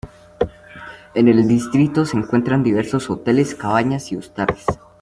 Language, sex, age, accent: Spanish, male, under 19, Andino-Pacífico: Colombia, Perú, Ecuador, oeste de Bolivia y Venezuela andina